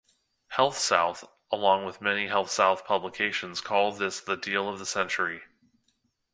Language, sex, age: English, male, 30-39